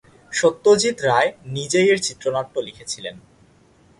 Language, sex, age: Bengali, male, under 19